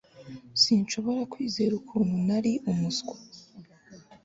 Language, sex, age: Kinyarwanda, female, under 19